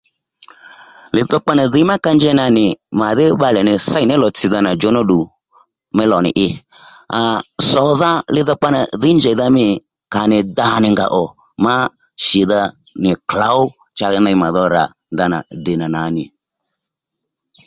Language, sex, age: Lendu, male, 60-69